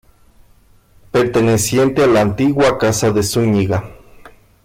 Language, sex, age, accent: Spanish, male, 40-49, México